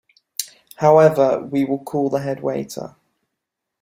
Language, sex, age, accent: English, male, 19-29, England English